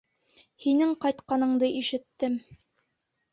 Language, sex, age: Bashkir, female, 19-29